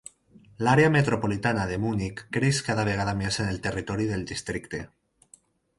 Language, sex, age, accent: Catalan, male, 19-29, valencià